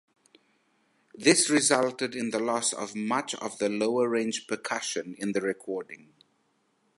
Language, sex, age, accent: English, male, 40-49, England English